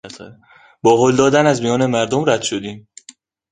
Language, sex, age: Persian, male, under 19